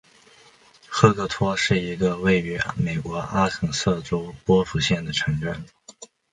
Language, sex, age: Chinese, male, under 19